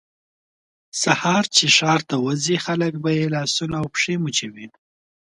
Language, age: Pashto, 19-29